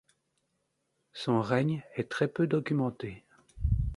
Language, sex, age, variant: French, male, 60-69, Français de métropole